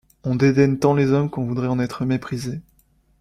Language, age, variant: French, 19-29, Français de métropole